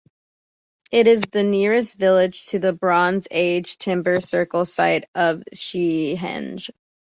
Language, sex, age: English, female, 19-29